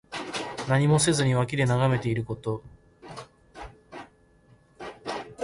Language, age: Japanese, 19-29